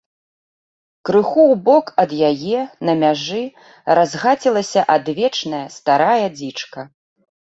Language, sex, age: Belarusian, female, 40-49